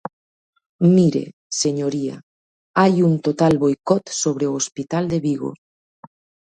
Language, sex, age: Galician, female, 30-39